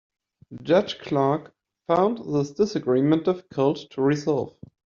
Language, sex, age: English, male, 19-29